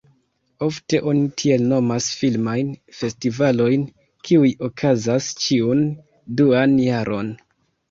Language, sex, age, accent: Esperanto, male, 19-29, Internacia